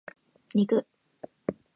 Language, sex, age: Japanese, female, 19-29